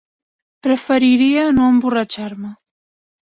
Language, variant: Catalan, Central